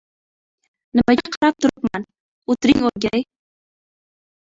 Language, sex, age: Uzbek, female, 19-29